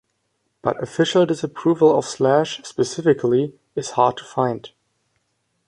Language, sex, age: English, male, under 19